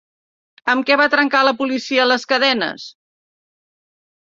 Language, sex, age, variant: Catalan, female, 60-69, Central